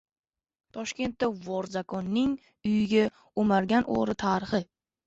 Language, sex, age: Uzbek, male, under 19